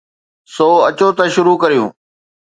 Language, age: Sindhi, 40-49